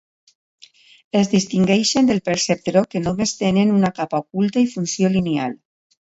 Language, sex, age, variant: Catalan, female, 50-59, Valencià meridional